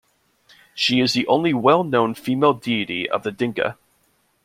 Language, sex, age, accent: English, male, 19-29, United States English